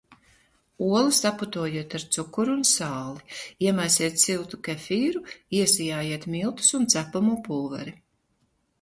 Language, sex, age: Latvian, female, 50-59